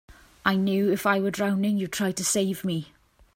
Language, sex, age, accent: English, female, 30-39, England English